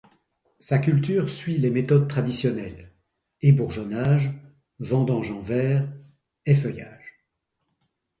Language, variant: French, Français de métropole